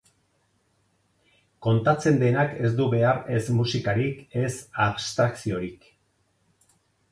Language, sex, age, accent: Basque, male, 60-69, Erdialdekoa edo Nafarra (Gipuzkoa, Nafarroa)